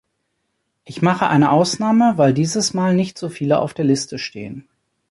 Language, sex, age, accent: German, male, 40-49, Deutschland Deutsch